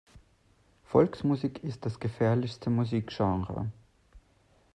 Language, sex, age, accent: German, male, 30-39, Deutschland Deutsch